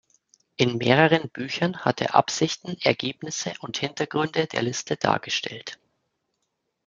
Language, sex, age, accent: German, male, 30-39, Deutschland Deutsch